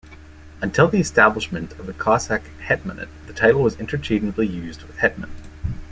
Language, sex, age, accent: English, male, 19-29, Canadian English